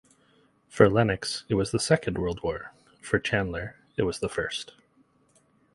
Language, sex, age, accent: English, male, 30-39, Canadian English